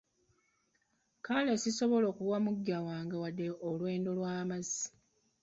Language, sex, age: Ganda, female, 40-49